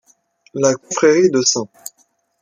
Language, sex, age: French, male, under 19